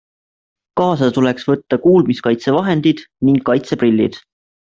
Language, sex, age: Estonian, male, 19-29